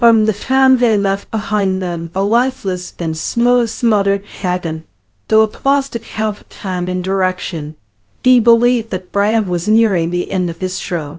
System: TTS, VITS